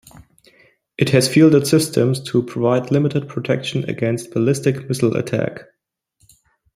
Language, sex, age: English, male, 19-29